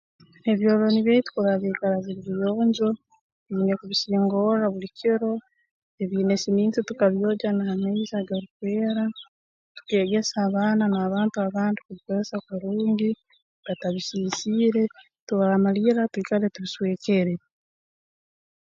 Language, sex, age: Tooro, female, 19-29